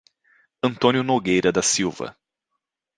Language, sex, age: Portuguese, male, 30-39